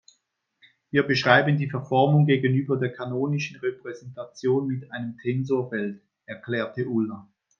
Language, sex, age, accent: German, male, 50-59, Schweizerdeutsch